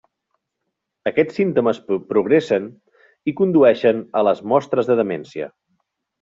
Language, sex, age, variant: Catalan, male, 30-39, Nord-Occidental